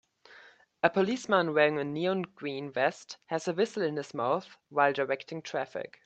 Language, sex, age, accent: English, male, 19-29, United States English